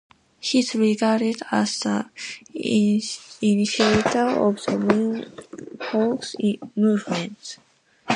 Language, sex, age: English, female, 19-29